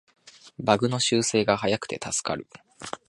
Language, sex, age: Japanese, male, 19-29